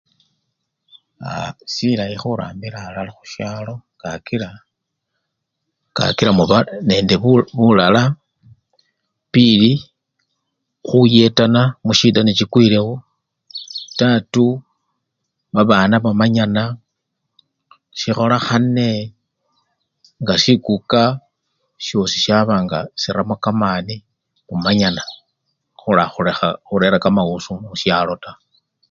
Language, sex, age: Luyia, male, 60-69